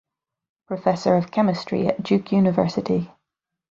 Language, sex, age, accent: English, female, 30-39, Northern Irish; yorkshire